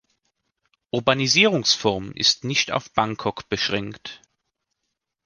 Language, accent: German, Deutschland Deutsch